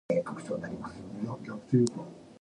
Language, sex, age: English, female, 19-29